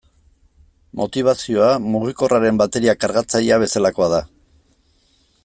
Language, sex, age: Basque, male, 50-59